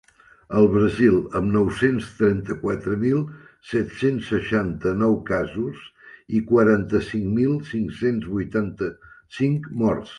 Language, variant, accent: Catalan, Central, balear